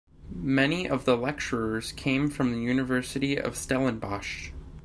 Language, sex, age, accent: English, male, 19-29, United States English